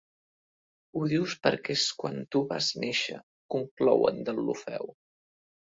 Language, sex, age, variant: Catalan, male, under 19, Central